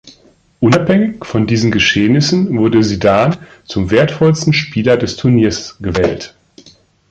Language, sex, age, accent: German, male, 50-59, Deutschland Deutsch